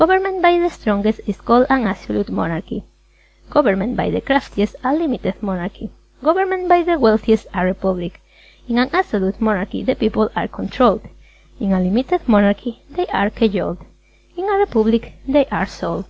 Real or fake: real